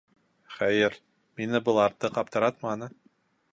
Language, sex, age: Bashkir, male, 40-49